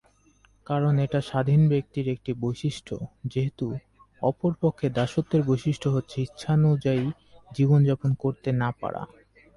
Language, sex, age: Bengali, male, 30-39